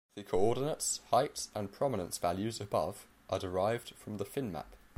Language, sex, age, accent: English, male, under 19, England English